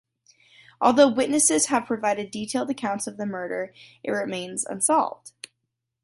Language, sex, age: English, female, under 19